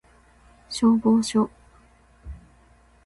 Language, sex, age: Japanese, female, 30-39